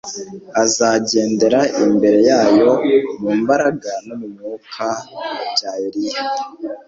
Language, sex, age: Kinyarwanda, male, 19-29